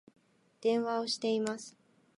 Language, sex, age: Japanese, female, 19-29